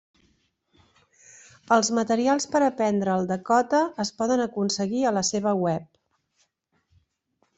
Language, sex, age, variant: Catalan, female, 50-59, Central